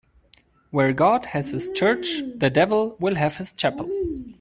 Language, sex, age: English, male, 19-29